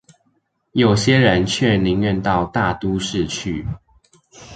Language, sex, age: Chinese, male, under 19